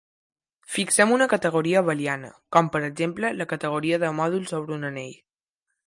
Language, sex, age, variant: Catalan, male, under 19, Balear